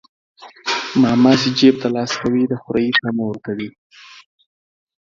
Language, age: Pashto, 19-29